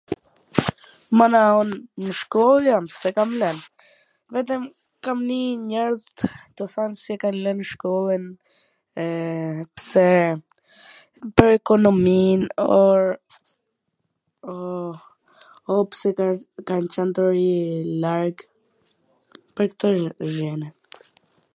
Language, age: Gheg Albanian, under 19